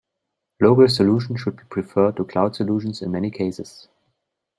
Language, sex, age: English, male, 30-39